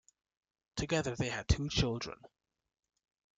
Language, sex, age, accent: English, male, 19-29, United States English